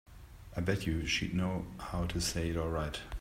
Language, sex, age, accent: English, male, 40-49, United States English